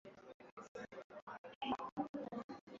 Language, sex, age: Swahili, male, 19-29